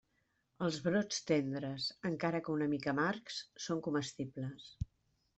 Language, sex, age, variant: Catalan, female, 50-59, Central